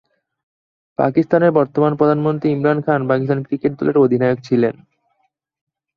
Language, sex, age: Bengali, male, under 19